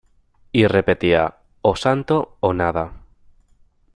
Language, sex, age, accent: Spanish, male, under 19, España: Norte peninsular (Asturias, Castilla y León, Cantabria, País Vasco, Navarra, Aragón, La Rioja, Guadalajara, Cuenca)